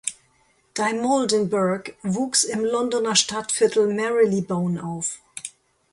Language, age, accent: German, 50-59, Deutschland Deutsch